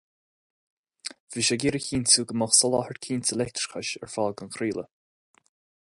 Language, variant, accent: Irish, Gaeilge Chonnacht, Cainteoir líofa, ní ó dhúchas